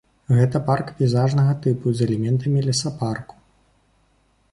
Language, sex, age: Belarusian, male, 19-29